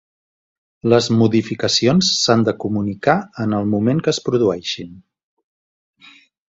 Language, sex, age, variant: Catalan, male, 40-49, Central